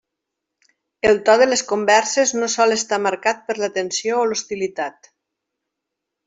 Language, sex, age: Catalan, female, 50-59